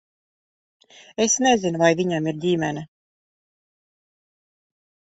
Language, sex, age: Latvian, female, 40-49